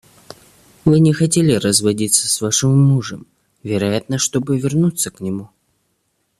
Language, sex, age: Russian, male, 19-29